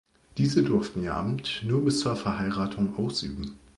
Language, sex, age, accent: German, male, 30-39, Deutschland Deutsch